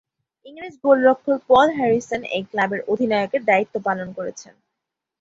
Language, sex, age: Bengali, female, 19-29